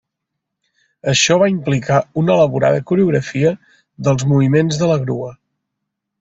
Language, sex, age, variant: Catalan, male, 30-39, Septentrional